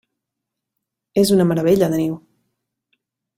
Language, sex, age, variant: Catalan, female, 30-39, Central